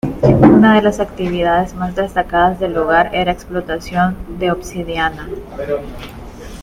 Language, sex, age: Spanish, female, 19-29